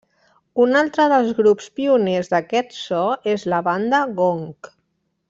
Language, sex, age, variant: Catalan, female, 40-49, Central